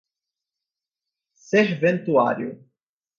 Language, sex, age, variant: Portuguese, male, 19-29, Portuguese (Brasil)